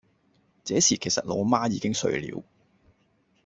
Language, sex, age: Cantonese, male, 30-39